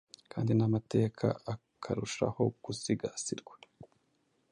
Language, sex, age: Kinyarwanda, male, 19-29